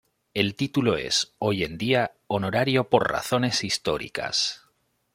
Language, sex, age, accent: Spanish, male, 30-39, España: Norte peninsular (Asturias, Castilla y León, Cantabria, País Vasco, Navarra, Aragón, La Rioja, Guadalajara, Cuenca)